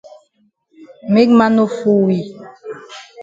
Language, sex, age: Cameroon Pidgin, female, 40-49